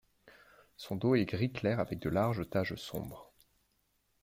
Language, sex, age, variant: French, male, 30-39, Français de métropole